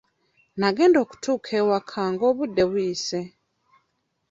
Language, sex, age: Ganda, female, 30-39